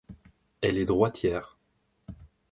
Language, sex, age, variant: French, male, 19-29, Français de métropole